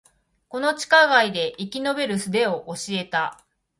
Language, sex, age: Japanese, female, 40-49